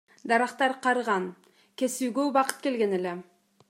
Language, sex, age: Kyrgyz, female, 30-39